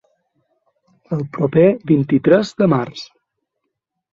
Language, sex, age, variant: Catalan, male, 19-29, Balear